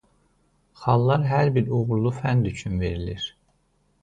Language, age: Azerbaijani, 30-39